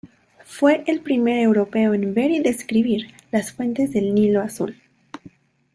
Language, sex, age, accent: Spanish, female, 19-29, México